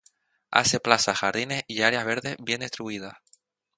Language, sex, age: Spanish, male, 19-29